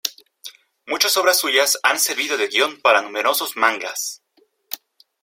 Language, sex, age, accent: Spanish, male, 19-29, México